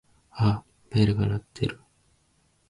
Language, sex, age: Japanese, male, 19-29